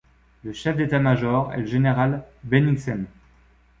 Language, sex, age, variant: French, male, 40-49, Français de métropole